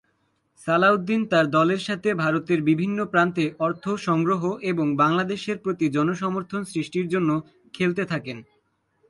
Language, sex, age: Bengali, male, under 19